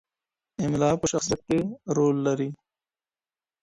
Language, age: Pashto, 19-29